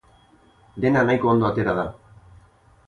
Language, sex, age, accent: Basque, male, 40-49, Erdialdekoa edo Nafarra (Gipuzkoa, Nafarroa)